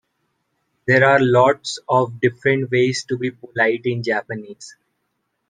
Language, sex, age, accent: English, male, 19-29, India and South Asia (India, Pakistan, Sri Lanka)